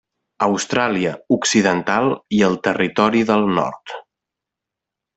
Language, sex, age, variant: Catalan, male, 19-29, Central